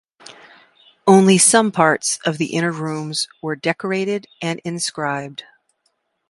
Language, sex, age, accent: English, female, 50-59, United States English